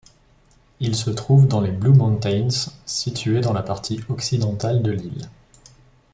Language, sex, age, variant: French, male, 19-29, Français de métropole